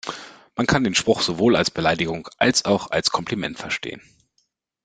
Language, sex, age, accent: German, male, 30-39, Deutschland Deutsch